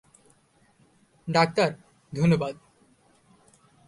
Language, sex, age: Bengali, male, under 19